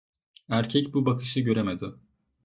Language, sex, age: Turkish, male, 19-29